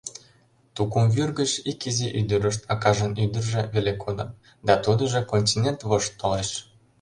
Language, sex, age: Mari, male, 19-29